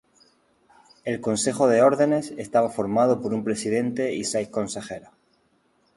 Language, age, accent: Spanish, 30-39, España: Sur peninsular (Andalucia, Extremadura, Murcia)